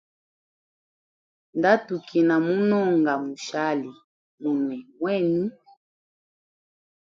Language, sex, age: Hemba, female, 19-29